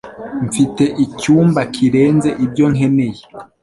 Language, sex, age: Kinyarwanda, male, 19-29